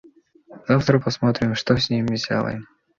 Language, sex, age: Russian, male, 19-29